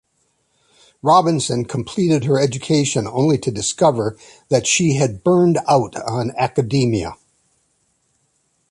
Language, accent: English, United States English